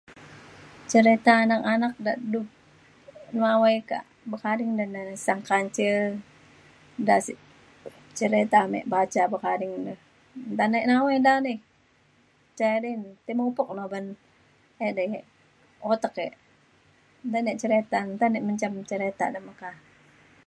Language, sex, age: Mainstream Kenyah, female, 40-49